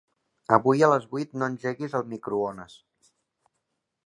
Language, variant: Catalan, Central